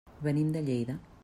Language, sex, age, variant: Catalan, female, 40-49, Central